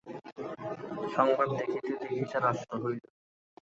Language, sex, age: Bengali, male, 19-29